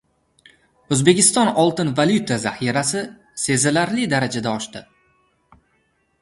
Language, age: Uzbek, 19-29